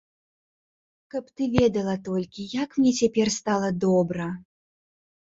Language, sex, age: Belarusian, female, 19-29